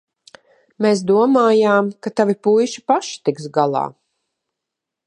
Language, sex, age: Latvian, female, 40-49